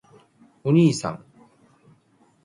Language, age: Japanese, 30-39